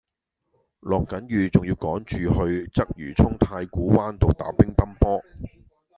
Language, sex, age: Cantonese, male, 50-59